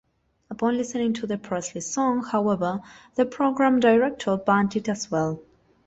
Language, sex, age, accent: English, female, 19-29, England English